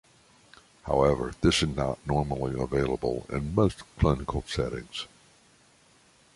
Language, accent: English, United States English